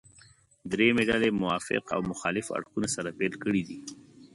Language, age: Pashto, 30-39